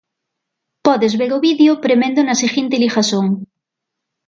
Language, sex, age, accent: Galician, female, 40-49, Atlántico (seseo e gheada); Normativo (estándar)